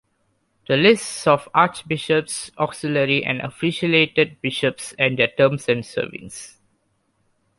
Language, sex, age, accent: English, male, under 19, Malaysian English